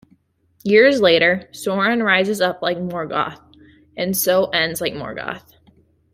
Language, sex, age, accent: English, female, under 19, United States English